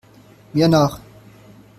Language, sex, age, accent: German, male, 19-29, Deutschland Deutsch